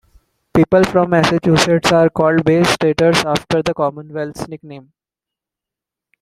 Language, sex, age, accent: English, male, 19-29, India and South Asia (India, Pakistan, Sri Lanka)